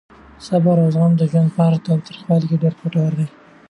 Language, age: Pashto, 19-29